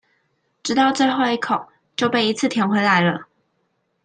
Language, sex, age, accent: Chinese, female, 19-29, 出生地：臺南市